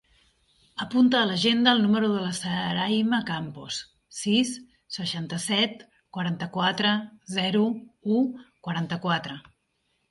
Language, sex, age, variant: Catalan, female, 40-49, Central